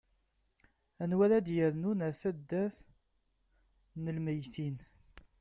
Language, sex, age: Kabyle, male, 30-39